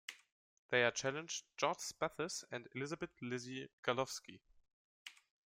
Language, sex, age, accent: English, male, 19-29, England English